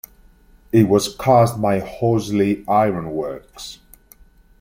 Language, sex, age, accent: English, male, 30-39, England English